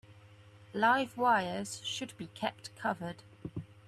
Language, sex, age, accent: English, female, 30-39, England English